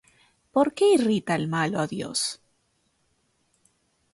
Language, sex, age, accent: Spanish, female, 19-29, Rioplatense: Argentina, Uruguay, este de Bolivia, Paraguay